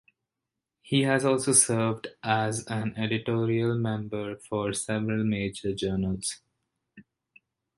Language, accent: English, India and South Asia (India, Pakistan, Sri Lanka)